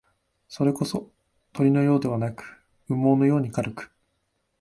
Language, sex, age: Japanese, male, 19-29